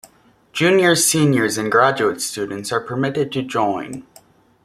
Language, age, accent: English, 19-29, United States English